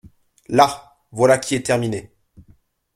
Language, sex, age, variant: French, male, 19-29, Français de métropole